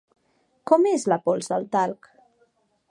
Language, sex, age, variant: Catalan, female, 19-29, Central